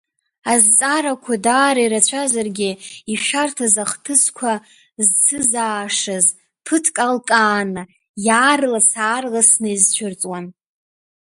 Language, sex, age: Abkhazian, female, 19-29